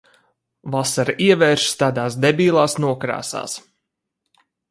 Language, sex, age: Latvian, male, 30-39